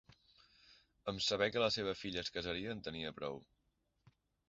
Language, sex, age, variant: Catalan, male, 30-39, Central